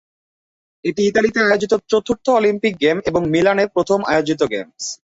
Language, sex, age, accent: Bengali, male, 19-29, Native